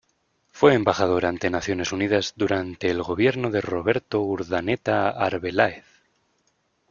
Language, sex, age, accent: Spanish, male, 19-29, España: Centro-Sur peninsular (Madrid, Toledo, Castilla-La Mancha)